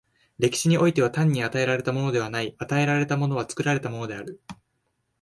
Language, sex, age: Japanese, male, 19-29